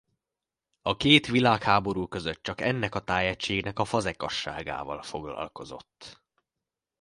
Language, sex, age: Hungarian, male, under 19